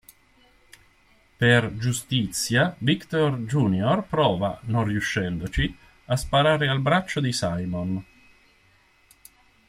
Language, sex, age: Italian, male, 50-59